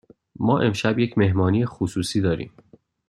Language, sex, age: Persian, male, 19-29